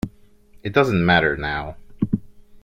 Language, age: English, 19-29